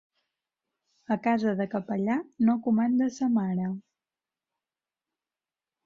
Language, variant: Catalan, Central